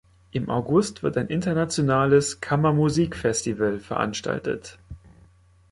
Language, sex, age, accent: German, male, 30-39, Deutschland Deutsch